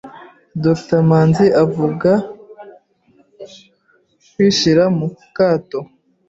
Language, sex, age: Kinyarwanda, female, 30-39